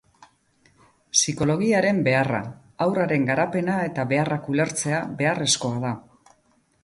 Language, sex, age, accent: Basque, female, 50-59, Mendebalekoa (Araba, Bizkaia, Gipuzkoako mendebaleko herri batzuk)